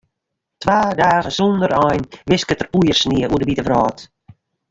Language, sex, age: Western Frisian, female, 60-69